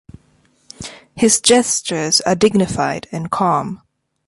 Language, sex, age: English, female, 19-29